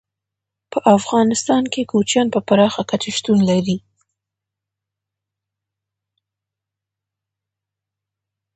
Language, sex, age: Pashto, female, 19-29